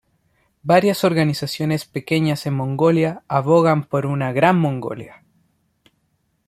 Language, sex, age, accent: Spanish, male, 19-29, Chileno: Chile, Cuyo